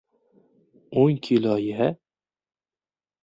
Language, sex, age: Uzbek, male, 19-29